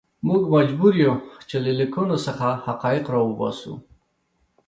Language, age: Pashto, 30-39